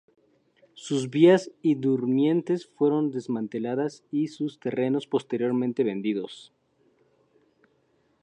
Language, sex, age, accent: Spanish, male, 19-29, México